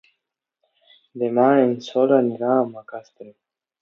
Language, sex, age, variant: Catalan, male, under 19, Alacantí